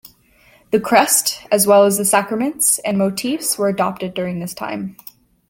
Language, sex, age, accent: English, female, 19-29, United States English